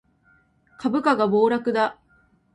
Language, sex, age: Japanese, female, 19-29